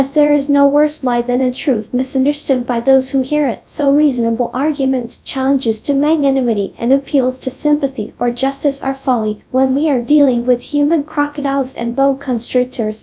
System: TTS, GradTTS